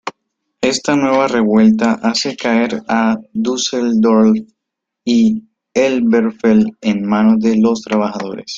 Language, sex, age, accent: Spanish, male, under 19, Caribe: Cuba, Venezuela, Puerto Rico, República Dominicana, Panamá, Colombia caribeña, México caribeño, Costa del golfo de México